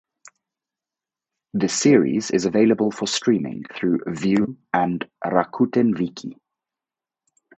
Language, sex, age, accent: English, male, 30-39, United States English